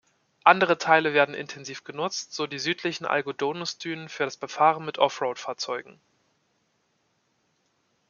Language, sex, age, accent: German, male, 19-29, Deutschland Deutsch